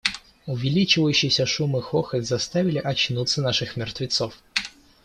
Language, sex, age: Russian, male, under 19